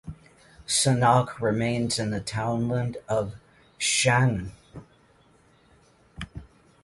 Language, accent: English, United States English